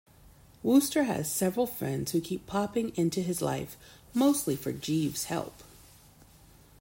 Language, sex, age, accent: English, female, 40-49, United States English